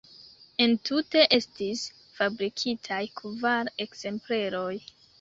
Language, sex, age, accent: Esperanto, female, 19-29, Internacia